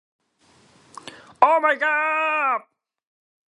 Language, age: English, 19-29